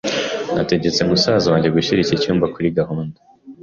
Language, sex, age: Kinyarwanda, male, 19-29